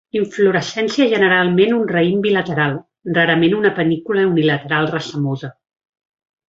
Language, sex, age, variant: Catalan, female, 50-59, Central